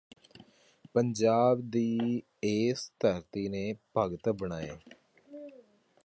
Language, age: Punjabi, 30-39